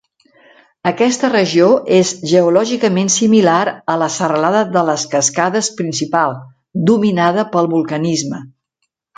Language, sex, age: Catalan, female, 60-69